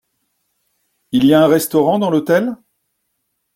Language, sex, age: French, male, 50-59